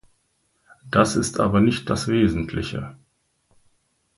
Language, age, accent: German, 50-59, Deutschland Deutsch